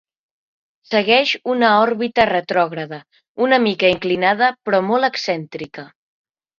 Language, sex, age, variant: Catalan, male, under 19, Central